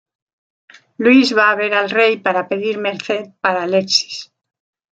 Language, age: Spanish, 60-69